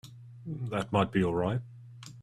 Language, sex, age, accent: English, male, 30-39, England English